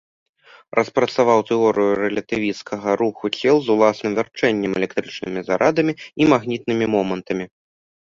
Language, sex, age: Belarusian, male, under 19